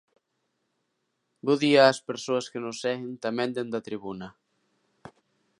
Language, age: Galician, 40-49